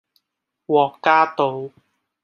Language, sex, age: Cantonese, male, 19-29